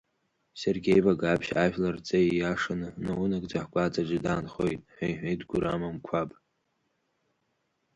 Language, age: Abkhazian, under 19